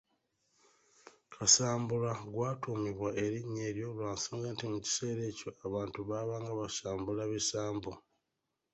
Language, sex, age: Ganda, male, 30-39